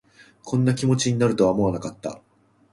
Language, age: Japanese, 30-39